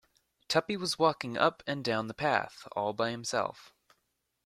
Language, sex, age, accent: English, male, under 19, United States English